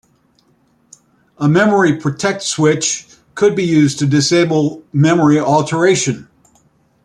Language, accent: English, United States English